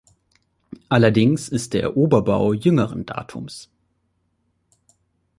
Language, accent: German, Deutschland Deutsch